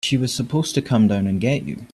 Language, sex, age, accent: English, male, 19-29, Scottish English